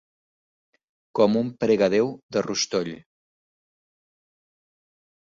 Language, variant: Catalan, Central